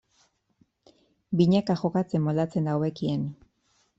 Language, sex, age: Basque, female, 40-49